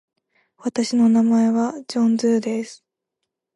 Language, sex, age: Japanese, female, 19-29